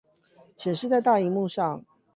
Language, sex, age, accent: Chinese, male, 30-39, 出生地：桃園市